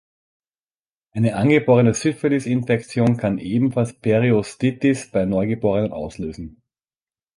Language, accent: German, Österreichisches Deutsch